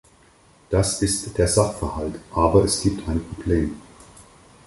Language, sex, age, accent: German, male, 50-59, Deutschland Deutsch